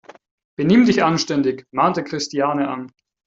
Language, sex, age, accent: German, male, 19-29, Österreichisches Deutsch